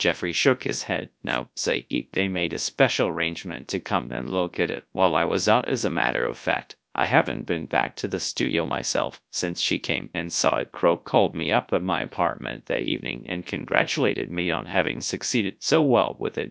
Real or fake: fake